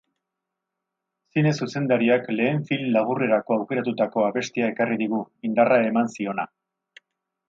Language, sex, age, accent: Basque, male, 50-59, Erdialdekoa edo Nafarra (Gipuzkoa, Nafarroa)